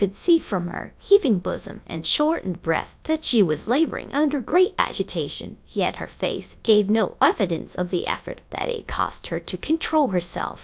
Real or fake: fake